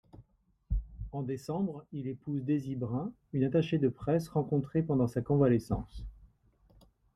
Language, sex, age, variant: French, male, 40-49, Français de métropole